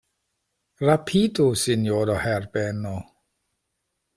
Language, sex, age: Esperanto, male, 50-59